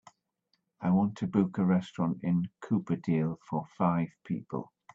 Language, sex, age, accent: English, male, 60-69, England English